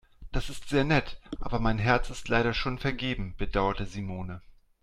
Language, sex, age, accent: German, male, 40-49, Deutschland Deutsch